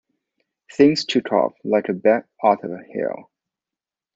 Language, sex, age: English, male, 40-49